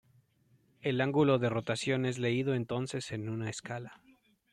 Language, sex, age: Spanish, male, 30-39